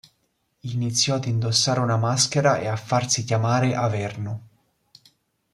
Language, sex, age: Italian, male, 19-29